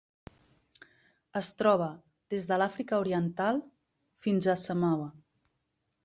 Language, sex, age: Catalan, female, 40-49